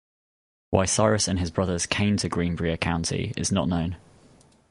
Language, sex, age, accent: English, male, 30-39, England English